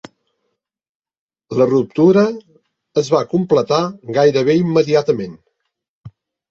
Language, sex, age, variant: Catalan, male, 60-69, Central